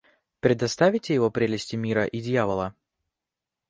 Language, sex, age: Russian, male, 19-29